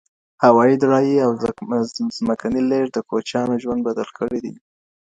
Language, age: Pashto, 30-39